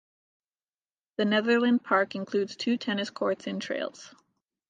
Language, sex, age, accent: English, female, 19-29, United States English